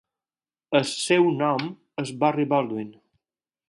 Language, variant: Catalan, Balear